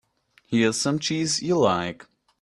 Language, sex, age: English, male, 19-29